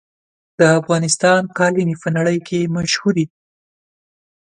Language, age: Pashto, 19-29